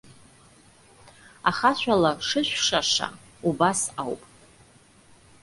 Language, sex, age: Abkhazian, female, 30-39